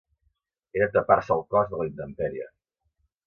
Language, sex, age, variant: Catalan, male, 60-69, Central